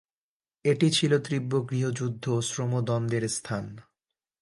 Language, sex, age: Bengali, male, 19-29